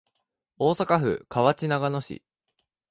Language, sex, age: Japanese, male, 19-29